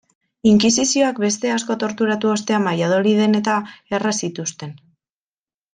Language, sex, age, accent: Basque, female, 19-29, Mendebalekoa (Araba, Bizkaia, Gipuzkoako mendebaleko herri batzuk)